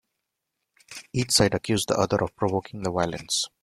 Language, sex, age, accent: English, male, 30-39, India and South Asia (India, Pakistan, Sri Lanka)